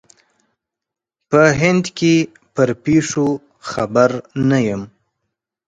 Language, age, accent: Pashto, 19-29, کندهارۍ لهجه